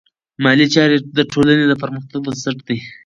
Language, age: Pashto, 19-29